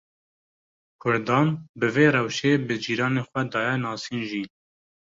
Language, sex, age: Kurdish, male, 19-29